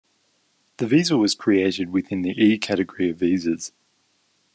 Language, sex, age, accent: English, male, 30-39, Australian English